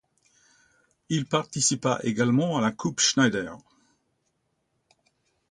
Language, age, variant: French, 70-79, Français de métropole